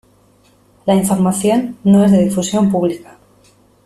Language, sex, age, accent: Spanish, female, 30-39, España: Norte peninsular (Asturias, Castilla y León, Cantabria, País Vasco, Navarra, Aragón, La Rioja, Guadalajara, Cuenca)